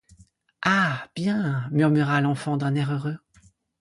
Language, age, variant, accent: French, 19-29, Français de métropole, Français de l'est de la France